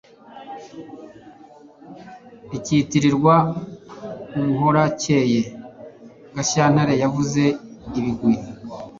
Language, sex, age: Kinyarwanda, male, 30-39